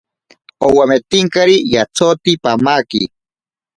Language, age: Ashéninka Perené, 40-49